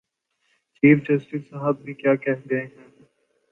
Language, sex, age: Urdu, male, 19-29